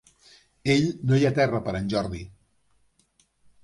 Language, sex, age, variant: Catalan, male, 60-69, Central